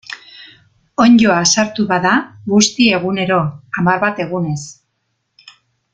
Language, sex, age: Basque, female, 50-59